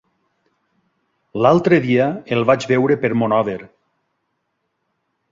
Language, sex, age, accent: Catalan, male, 50-59, valencià